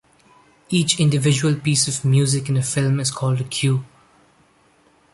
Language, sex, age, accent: English, male, 19-29, India and South Asia (India, Pakistan, Sri Lanka)